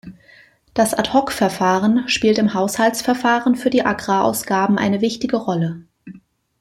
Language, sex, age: German, female, 40-49